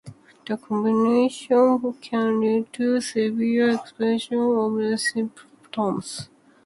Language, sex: English, female